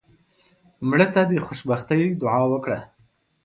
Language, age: Pashto, 30-39